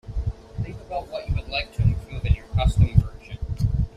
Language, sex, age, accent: English, male, under 19, United States English